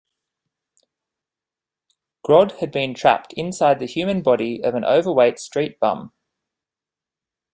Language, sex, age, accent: English, male, 19-29, Australian English